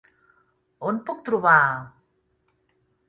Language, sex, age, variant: Catalan, female, 40-49, Central